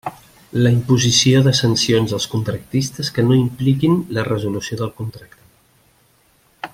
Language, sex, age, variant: Catalan, male, 50-59, Central